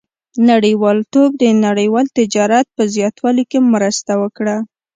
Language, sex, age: Pashto, female, 19-29